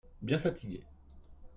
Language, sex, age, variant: French, male, 30-39, Français de métropole